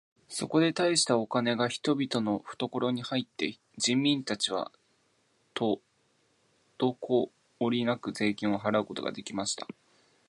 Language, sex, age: Japanese, male, 19-29